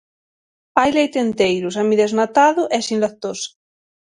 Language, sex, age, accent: Galician, female, 19-29, Oriental (común en zona oriental); Normativo (estándar)